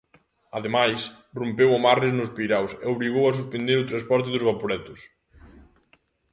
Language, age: Galician, 19-29